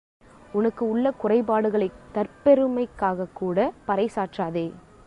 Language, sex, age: Tamil, female, 19-29